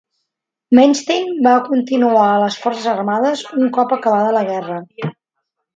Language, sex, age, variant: Catalan, female, 50-59, Central